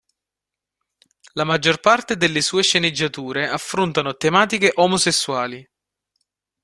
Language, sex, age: Italian, male, 19-29